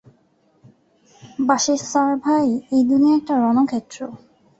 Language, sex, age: Bengali, female, 19-29